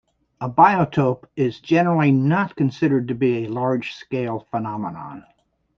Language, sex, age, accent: English, male, 70-79, United States English